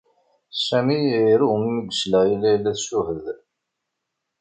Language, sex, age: Kabyle, male, 40-49